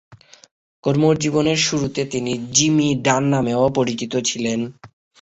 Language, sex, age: Bengali, male, 19-29